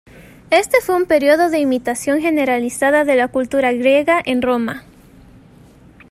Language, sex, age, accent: Spanish, female, 19-29, México